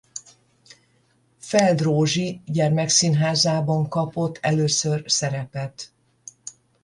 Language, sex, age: Hungarian, female, 60-69